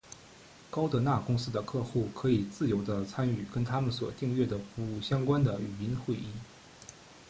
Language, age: Chinese, 30-39